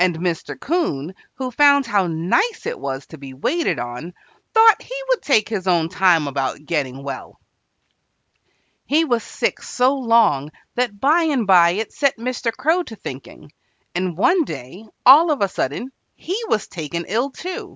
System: none